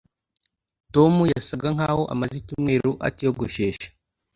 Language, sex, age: Kinyarwanda, male, under 19